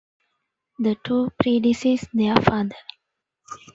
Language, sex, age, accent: English, female, 19-29, India and South Asia (India, Pakistan, Sri Lanka)